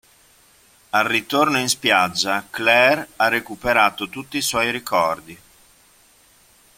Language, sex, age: Italian, male, 50-59